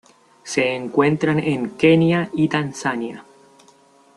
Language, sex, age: Spanish, male, 19-29